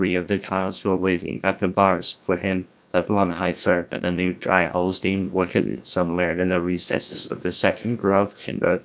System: TTS, GlowTTS